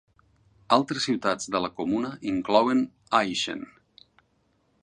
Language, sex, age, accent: Catalan, male, 50-59, valencià